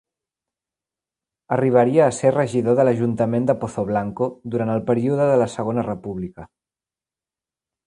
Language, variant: Catalan, Central